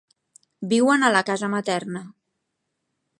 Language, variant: Catalan, Central